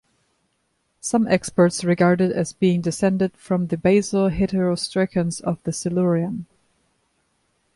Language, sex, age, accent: English, female, 30-39, United States English